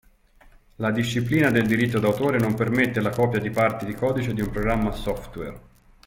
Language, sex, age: Italian, male, 30-39